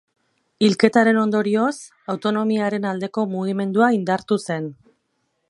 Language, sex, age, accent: Basque, female, 40-49, Erdialdekoa edo Nafarra (Gipuzkoa, Nafarroa)